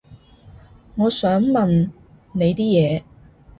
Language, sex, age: Cantonese, female, 30-39